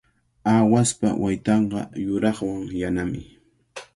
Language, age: Cajatambo North Lima Quechua, 19-29